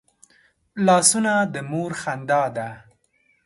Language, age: Pashto, 19-29